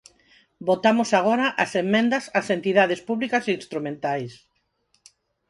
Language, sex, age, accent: Galician, female, 50-59, Neofalante